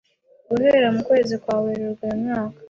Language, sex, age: Kinyarwanda, female, 19-29